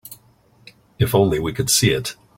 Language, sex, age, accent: English, male, 40-49, United States English